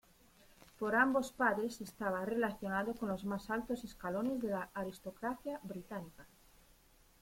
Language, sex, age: Spanish, female, 30-39